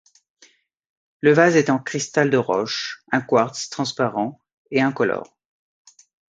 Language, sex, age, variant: French, male, 30-39, Français de métropole